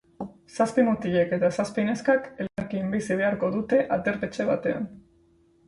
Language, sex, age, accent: Basque, female, 19-29, Mendebalekoa (Araba, Bizkaia, Gipuzkoako mendebaleko herri batzuk)